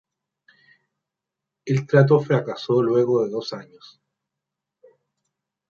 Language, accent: Spanish, Chileno: Chile, Cuyo